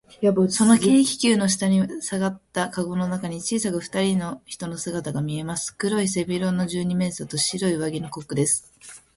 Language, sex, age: Japanese, female, under 19